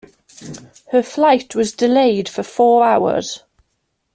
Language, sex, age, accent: English, female, 30-39, Welsh English